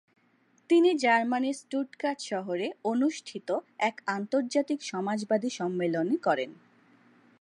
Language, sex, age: Bengali, male, 30-39